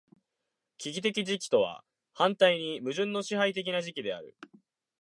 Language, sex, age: Japanese, male, 19-29